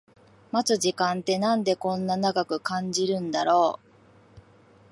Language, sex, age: Japanese, female, 40-49